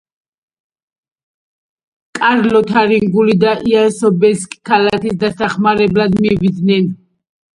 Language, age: Georgian, under 19